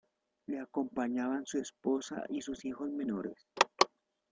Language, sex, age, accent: Spanish, male, 30-39, Andino-Pacífico: Colombia, Perú, Ecuador, oeste de Bolivia y Venezuela andina